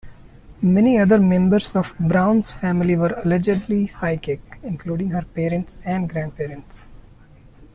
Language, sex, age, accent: English, male, 19-29, India and South Asia (India, Pakistan, Sri Lanka)